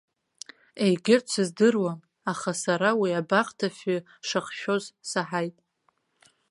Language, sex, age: Abkhazian, female, 19-29